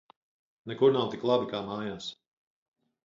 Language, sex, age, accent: Latvian, male, 50-59, Vidus dialekts